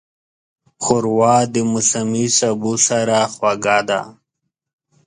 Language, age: Pashto, 30-39